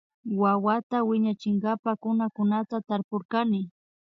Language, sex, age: Imbabura Highland Quichua, female, 19-29